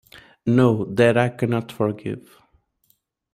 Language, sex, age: English, male, 19-29